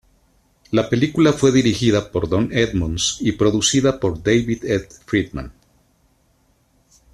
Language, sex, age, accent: Spanish, male, 50-59, México